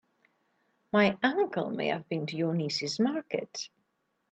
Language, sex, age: English, female, 40-49